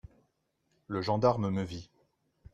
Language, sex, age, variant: French, male, 40-49, Français de métropole